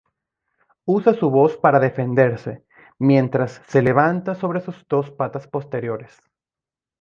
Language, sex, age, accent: Spanish, male, 30-39, Caribe: Cuba, Venezuela, Puerto Rico, República Dominicana, Panamá, Colombia caribeña, México caribeño, Costa del golfo de México